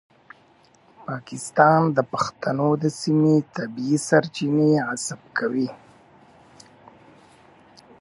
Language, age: Pashto, 19-29